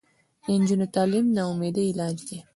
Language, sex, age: Pashto, female, 19-29